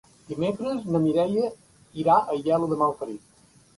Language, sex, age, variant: Catalan, male, 60-69, Central